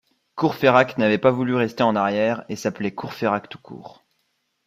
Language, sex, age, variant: French, male, 19-29, Français de métropole